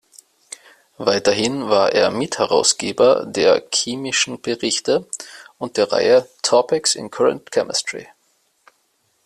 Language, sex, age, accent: German, male, 30-39, Österreichisches Deutsch